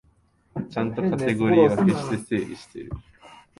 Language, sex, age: Japanese, male, 19-29